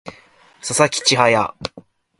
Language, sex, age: Japanese, male, 19-29